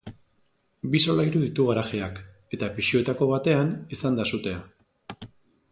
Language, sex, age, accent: Basque, male, 30-39, Erdialdekoa edo Nafarra (Gipuzkoa, Nafarroa)